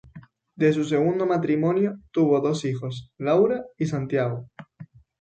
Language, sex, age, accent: Spanish, male, 19-29, España: Islas Canarias